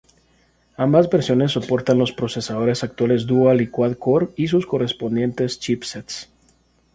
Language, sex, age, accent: Spanish, male, 30-39, América central